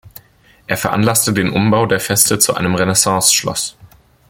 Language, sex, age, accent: German, male, 19-29, Deutschland Deutsch